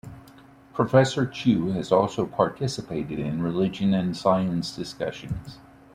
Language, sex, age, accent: English, male, 40-49, United States English